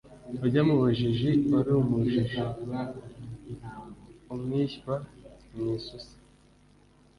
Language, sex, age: Kinyarwanda, male, 19-29